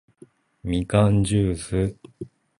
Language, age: Japanese, 30-39